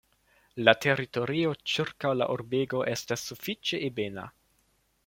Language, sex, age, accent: Esperanto, male, 19-29, Internacia